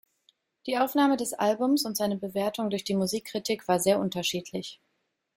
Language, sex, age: German, female, 30-39